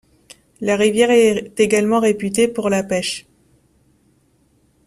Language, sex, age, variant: French, female, 30-39, Français de métropole